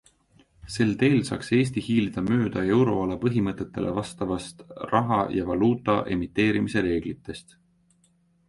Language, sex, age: Estonian, male, 19-29